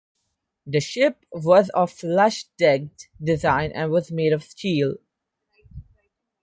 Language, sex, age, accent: English, male, 19-29, India and South Asia (India, Pakistan, Sri Lanka)